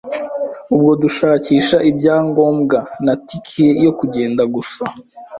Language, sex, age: Kinyarwanda, male, 19-29